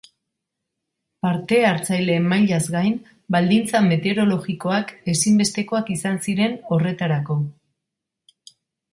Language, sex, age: Basque, female, 40-49